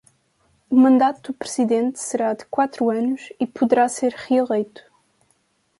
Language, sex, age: Portuguese, female, 19-29